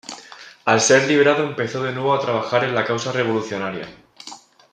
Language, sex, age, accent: Spanish, male, 19-29, España: Centro-Sur peninsular (Madrid, Toledo, Castilla-La Mancha)